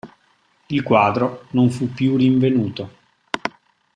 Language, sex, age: Italian, male, 30-39